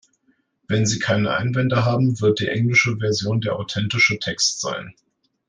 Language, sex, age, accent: German, male, 19-29, Deutschland Deutsch